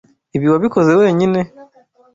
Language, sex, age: Kinyarwanda, male, 19-29